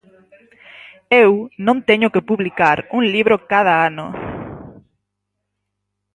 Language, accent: Galician, Normativo (estándar)